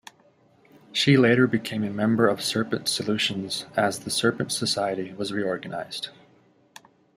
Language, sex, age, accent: English, male, 19-29, United States English